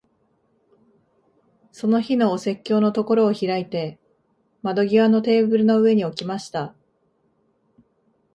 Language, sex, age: Japanese, female, 30-39